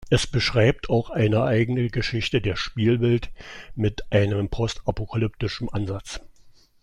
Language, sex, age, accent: German, male, 60-69, Deutschland Deutsch